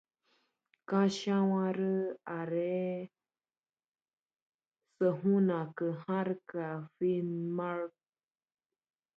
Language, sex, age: Spanish, female, 19-29